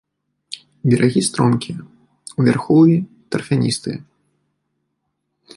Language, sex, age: Belarusian, male, 19-29